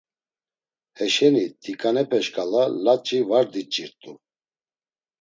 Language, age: Laz, 50-59